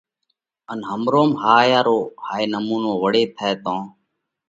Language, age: Parkari Koli, 30-39